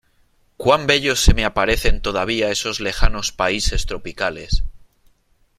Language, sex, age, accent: Spanish, male, 30-39, España: Norte peninsular (Asturias, Castilla y León, Cantabria, País Vasco, Navarra, Aragón, La Rioja, Guadalajara, Cuenca)